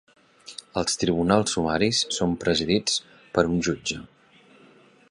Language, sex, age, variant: Catalan, male, 40-49, Central